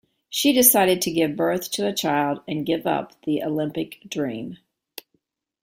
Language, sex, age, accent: English, female, 60-69, United States English